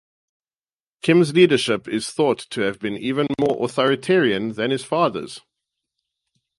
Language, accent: English, Southern African (South Africa, Zimbabwe, Namibia)